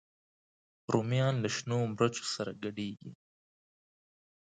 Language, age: Pashto, 19-29